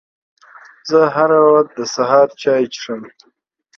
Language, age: Pashto, 19-29